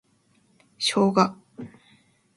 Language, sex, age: Japanese, female, 19-29